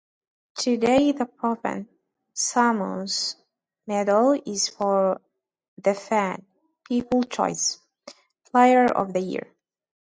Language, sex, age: English, female, 19-29